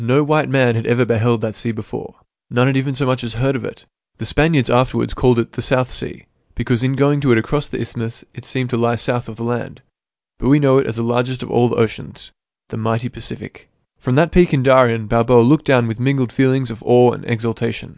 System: none